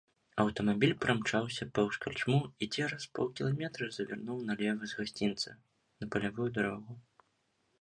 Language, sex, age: Belarusian, male, 19-29